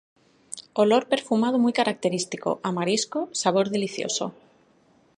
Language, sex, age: Spanish, female, 30-39